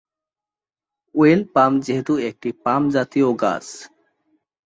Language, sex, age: Bengali, male, 19-29